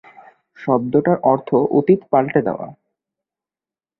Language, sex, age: Bengali, male, 19-29